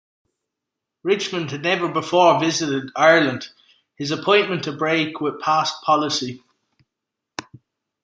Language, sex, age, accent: English, male, 19-29, Irish English